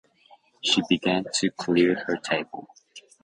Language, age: English, 19-29